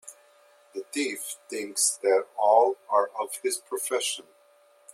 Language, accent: English, United States English